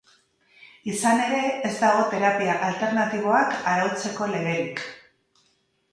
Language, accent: Basque, Mendebalekoa (Araba, Bizkaia, Gipuzkoako mendebaleko herri batzuk)